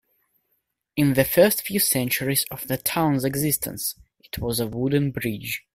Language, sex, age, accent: English, male, 19-29, Russian; Slavic